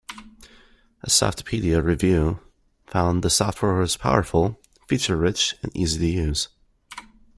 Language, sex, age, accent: English, male, 30-39, United States English